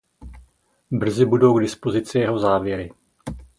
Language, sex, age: Czech, male, 50-59